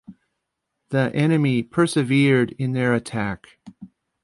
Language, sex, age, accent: English, male, 50-59, United States English